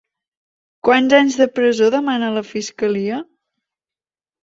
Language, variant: Catalan, Central